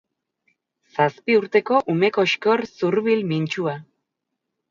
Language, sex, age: Basque, female, 40-49